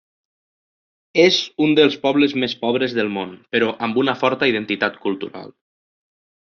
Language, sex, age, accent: Catalan, male, 19-29, valencià